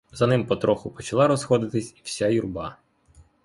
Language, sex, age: Ukrainian, male, 19-29